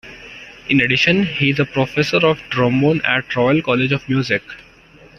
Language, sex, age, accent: English, male, under 19, India and South Asia (India, Pakistan, Sri Lanka)